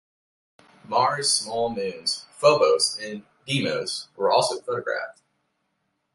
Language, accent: English, United States English